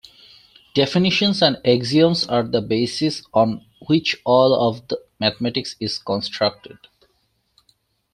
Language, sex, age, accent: English, male, 19-29, England English